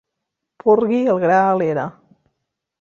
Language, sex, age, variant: Catalan, female, 40-49, Central